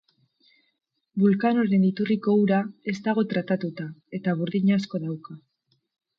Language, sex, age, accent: Basque, female, 19-29, Mendebalekoa (Araba, Bizkaia, Gipuzkoako mendebaleko herri batzuk)